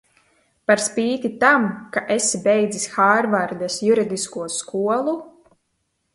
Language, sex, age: Latvian, female, 19-29